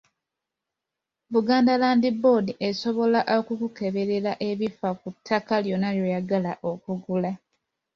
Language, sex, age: Ganda, female, 19-29